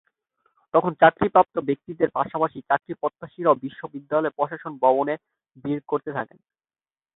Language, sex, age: Bengali, male, 19-29